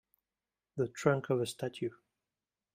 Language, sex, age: English, male, 40-49